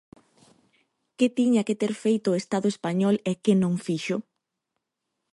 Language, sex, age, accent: Galician, female, 19-29, Oriental (común en zona oriental)